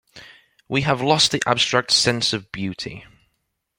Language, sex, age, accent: English, male, 19-29, England English